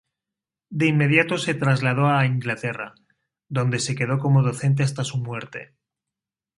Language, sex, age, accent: Spanish, male, 40-49, España: Centro-Sur peninsular (Madrid, Toledo, Castilla-La Mancha)